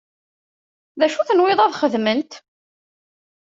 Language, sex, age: Kabyle, female, 19-29